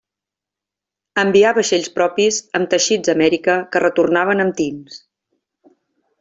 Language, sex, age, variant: Catalan, female, 50-59, Central